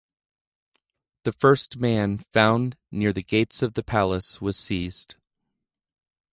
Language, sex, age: English, male, 30-39